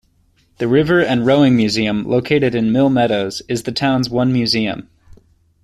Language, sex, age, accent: English, male, 19-29, United States English